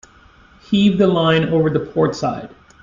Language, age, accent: English, 40-49, United States English